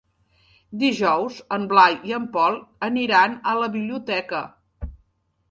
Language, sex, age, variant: Catalan, female, 40-49, Septentrional